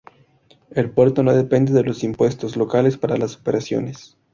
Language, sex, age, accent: Spanish, male, 19-29, México